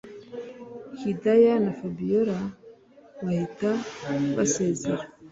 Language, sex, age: Kinyarwanda, female, 19-29